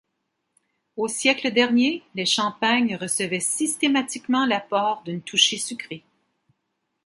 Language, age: French, 50-59